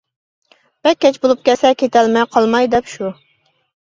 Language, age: Uyghur, 30-39